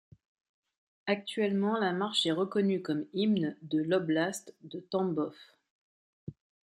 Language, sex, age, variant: French, female, 40-49, Français de métropole